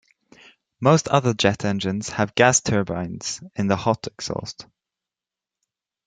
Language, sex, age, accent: English, male, under 19, England English